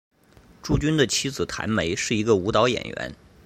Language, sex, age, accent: Chinese, male, 30-39, 出生地：河南省